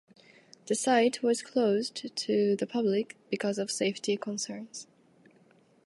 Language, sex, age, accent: English, female, 19-29, United States English